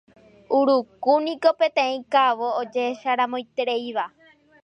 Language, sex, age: Guarani, female, 19-29